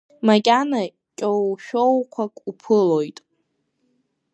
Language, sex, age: Abkhazian, female, under 19